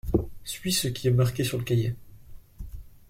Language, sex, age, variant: French, male, 19-29, Français de métropole